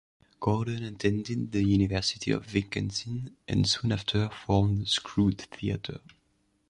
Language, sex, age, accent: English, male, under 19, Canadian English